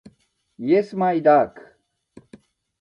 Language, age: Japanese, 60-69